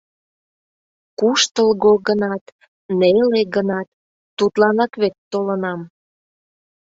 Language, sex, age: Mari, female, 30-39